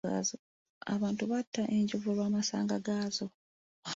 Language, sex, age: Ganda, female, 30-39